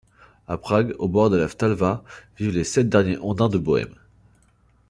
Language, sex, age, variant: French, male, 30-39, Français de métropole